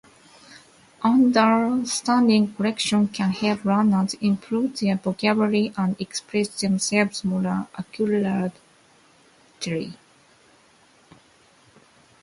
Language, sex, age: English, female, 30-39